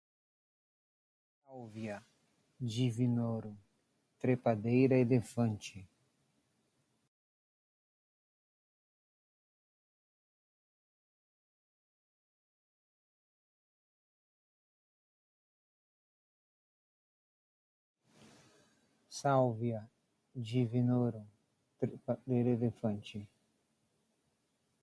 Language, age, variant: Portuguese, 40-49, Portuguese (Brasil)